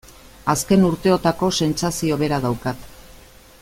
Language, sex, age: Basque, female, 50-59